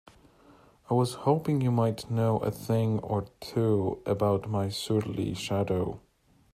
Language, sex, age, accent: English, male, 30-39, England English